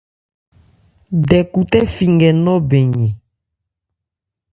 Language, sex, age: Ebrié, female, 30-39